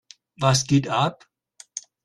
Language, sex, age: German, male, 60-69